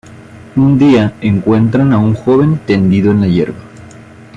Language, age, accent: Spanish, 50-59, México